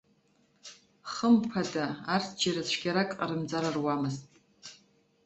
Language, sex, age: Abkhazian, female, 50-59